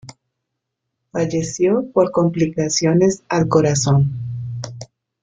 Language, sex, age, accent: Spanish, female, 30-39, Caribe: Cuba, Venezuela, Puerto Rico, República Dominicana, Panamá, Colombia caribeña, México caribeño, Costa del golfo de México